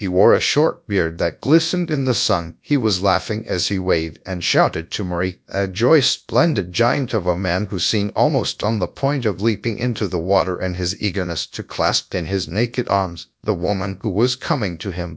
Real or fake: fake